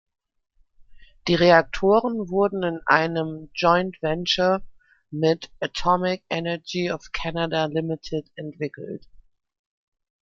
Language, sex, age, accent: German, female, 30-39, Deutschland Deutsch